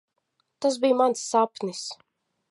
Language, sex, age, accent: Latvian, female, 30-39, bez akcenta